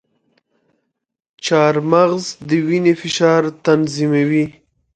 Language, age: Pashto, 19-29